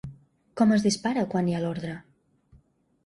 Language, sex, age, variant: Catalan, female, 19-29, Balear